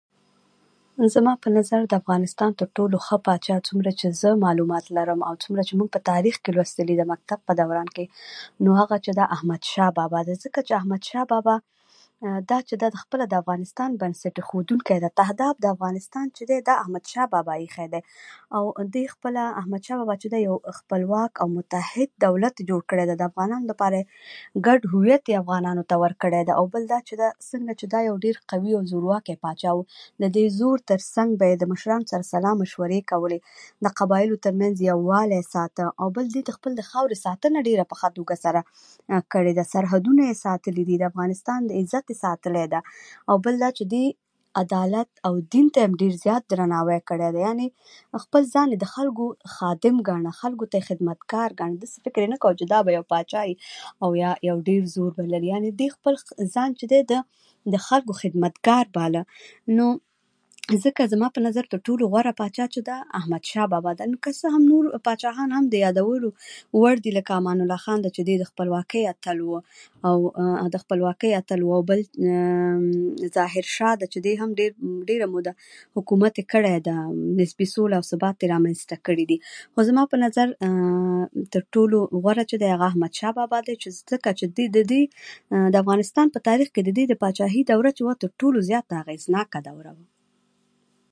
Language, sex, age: Pashto, female, 19-29